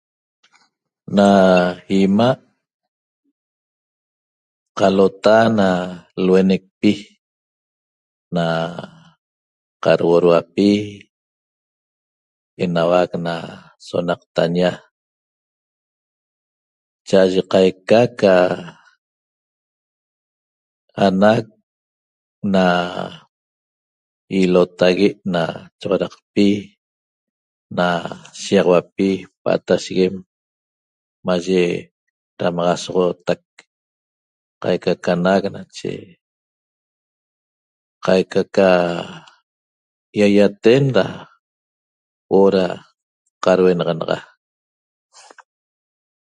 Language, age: Toba, 60-69